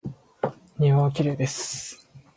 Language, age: Japanese, 19-29